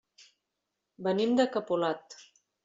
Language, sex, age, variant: Catalan, female, 50-59, Central